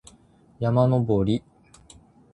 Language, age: Japanese, 19-29